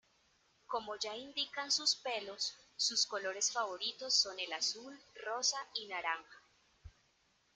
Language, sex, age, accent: Spanish, female, 30-39, Caribe: Cuba, Venezuela, Puerto Rico, República Dominicana, Panamá, Colombia caribeña, México caribeño, Costa del golfo de México